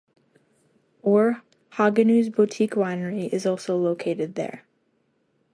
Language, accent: English, United States English